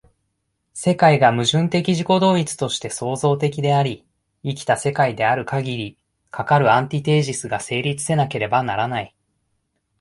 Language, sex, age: Japanese, male, 30-39